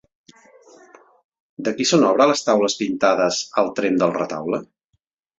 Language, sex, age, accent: Catalan, male, 40-49, Català central